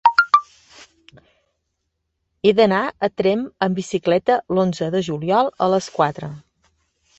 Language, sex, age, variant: Catalan, female, 40-49, Central